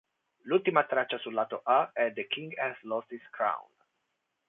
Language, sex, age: Italian, male, 40-49